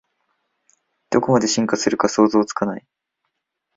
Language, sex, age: Japanese, male, 19-29